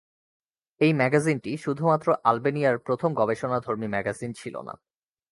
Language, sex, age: Bengali, male, 19-29